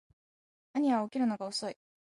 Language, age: Japanese, 19-29